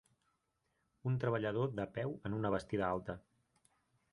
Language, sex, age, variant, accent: Catalan, male, 30-39, Central, tarragoní